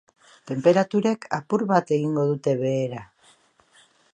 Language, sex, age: Basque, female, 50-59